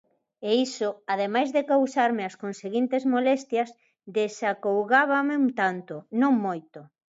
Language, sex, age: Galician, female, 50-59